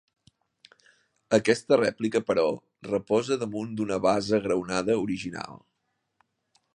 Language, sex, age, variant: Catalan, male, 40-49, Central